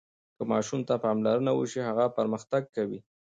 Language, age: Pashto, 40-49